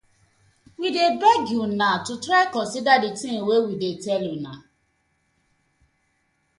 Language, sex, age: Nigerian Pidgin, female, 40-49